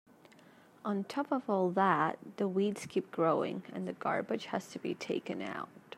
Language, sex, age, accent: English, female, 19-29, Australian English